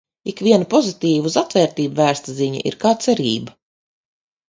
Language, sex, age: Latvian, female, 50-59